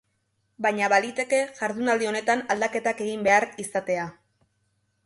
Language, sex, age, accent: Basque, female, 19-29, Erdialdekoa edo Nafarra (Gipuzkoa, Nafarroa)